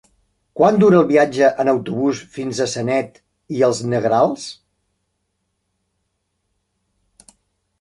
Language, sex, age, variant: Catalan, male, 60-69, Central